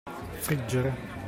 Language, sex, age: Italian, male, 40-49